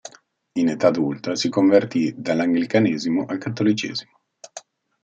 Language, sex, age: Italian, male, 40-49